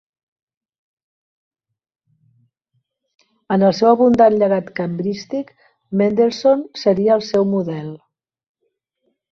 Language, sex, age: Catalan, female, 50-59